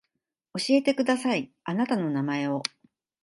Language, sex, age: Japanese, female, 40-49